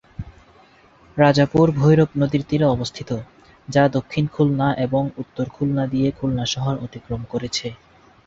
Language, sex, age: Bengali, male, 19-29